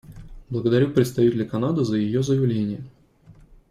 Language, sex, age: Russian, male, 30-39